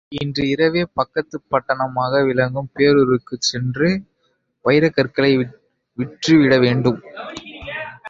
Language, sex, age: Tamil, male, 19-29